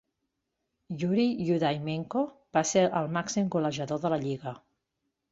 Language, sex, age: Catalan, female, 40-49